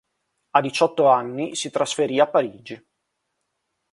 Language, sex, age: Italian, male, 30-39